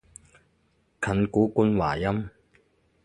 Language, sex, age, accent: Cantonese, male, 30-39, 广州音